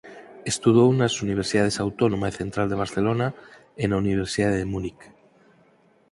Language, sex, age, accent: Galician, male, 40-49, Normativo (estándar)